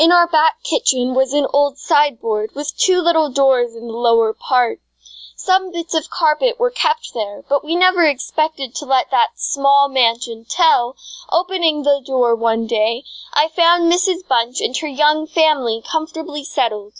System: none